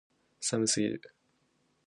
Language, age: Japanese, 19-29